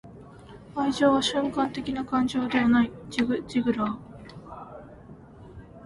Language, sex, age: Japanese, female, 19-29